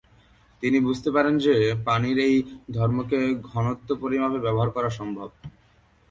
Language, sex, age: Bengali, male, 19-29